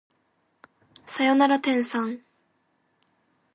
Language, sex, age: Japanese, female, under 19